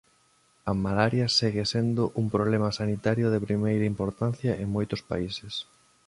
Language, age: Galician, 30-39